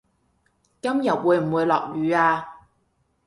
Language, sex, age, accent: Cantonese, female, 30-39, 广州音